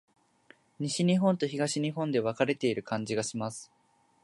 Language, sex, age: Japanese, male, 19-29